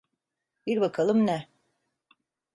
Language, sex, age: Turkish, female, 40-49